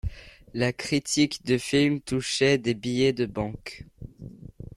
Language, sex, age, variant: French, male, 19-29, Français de métropole